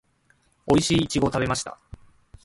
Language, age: Japanese, 30-39